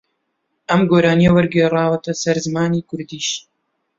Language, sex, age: Central Kurdish, male, 19-29